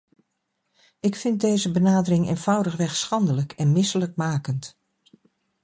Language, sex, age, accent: Dutch, female, 60-69, Nederlands Nederlands